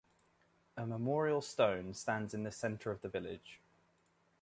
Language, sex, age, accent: English, male, 30-39, England English